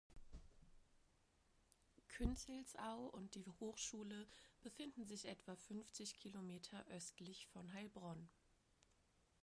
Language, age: German, 19-29